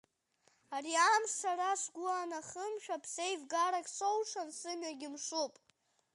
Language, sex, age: Abkhazian, female, 40-49